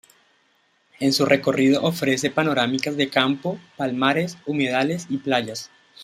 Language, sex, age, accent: Spanish, male, 30-39, Andino-Pacífico: Colombia, Perú, Ecuador, oeste de Bolivia y Venezuela andina